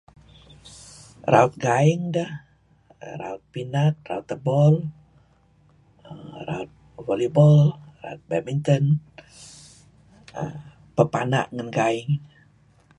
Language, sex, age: Kelabit, female, 60-69